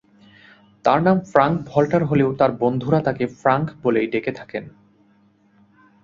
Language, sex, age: Bengali, male, 19-29